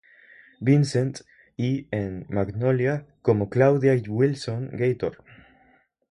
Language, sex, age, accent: Spanish, male, under 19, Andino-Pacífico: Colombia, Perú, Ecuador, oeste de Bolivia y Venezuela andina